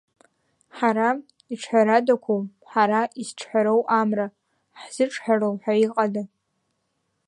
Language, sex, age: Abkhazian, female, 19-29